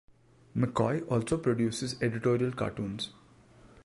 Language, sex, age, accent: English, male, 19-29, India and South Asia (India, Pakistan, Sri Lanka)